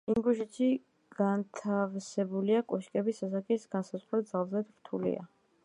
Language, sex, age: Georgian, female, under 19